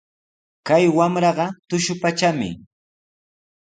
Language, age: Sihuas Ancash Quechua, 19-29